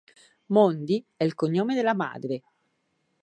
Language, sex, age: Italian, female, 40-49